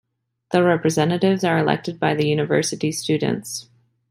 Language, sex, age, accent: English, female, 30-39, United States English